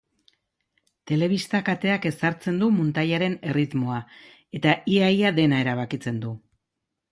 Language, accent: Basque, Erdialdekoa edo Nafarra (Gipuzkoa, Nafarroa)